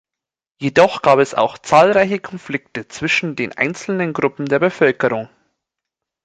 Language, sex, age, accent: German, male, 30-39, Deutschland Deutsch